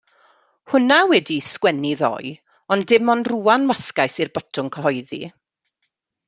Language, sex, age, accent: Welsh, female, 40-49, Y Deyrnas Unedig Cymraeg